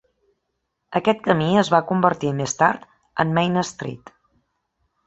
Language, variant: Catalan, Central